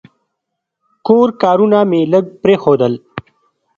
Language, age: Pashto, 30-39